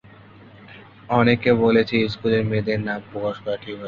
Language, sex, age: Bengali, male, under 19